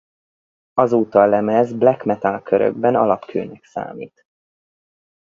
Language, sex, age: Hungarian, male, 30-39